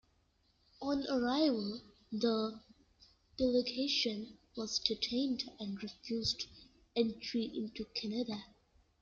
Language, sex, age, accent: English, female, 19-29, Malaysian English